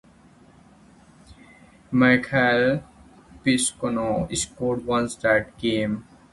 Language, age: English, 19-29